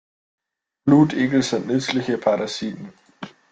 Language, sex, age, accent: German, male, under 19, Österreichisches Deutsch